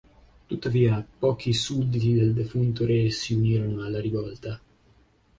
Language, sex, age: Italian, male, 19-29